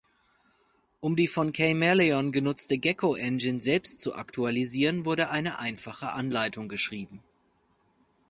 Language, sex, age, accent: German, male, 40-49, Deutschland Deutsch